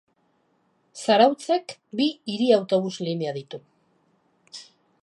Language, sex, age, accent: Basque, female, 50-59, Mendebalekoa (Araba, Bizkaia, Gipuzkoako mendebaleko herri batzuk)